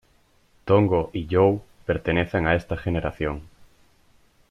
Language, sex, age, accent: Spanish, male, 19-29, España: Norte peninsular (Asturias, Castilla y León, Cantabria, País Vasco, Navarra, Aragón, La Rioja, Guadalajara, Cuenca)